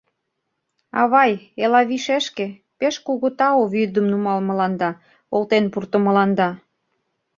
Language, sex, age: Mari, female, 40-49